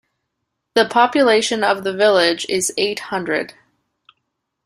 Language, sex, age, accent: English, female, 19-29, Canadian English